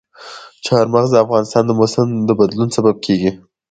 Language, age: Pashto, 19-29